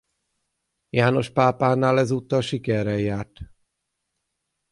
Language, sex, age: Hungarian, male, 40-49